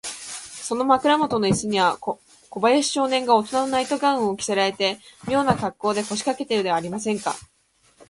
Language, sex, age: Japanese, female, under 19